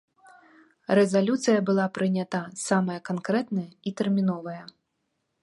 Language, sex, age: Belarusian, female, 19-29